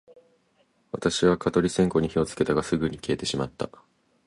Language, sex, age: Japanese, male, 19-29